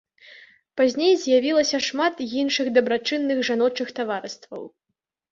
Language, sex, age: Belarusian, female, 19-29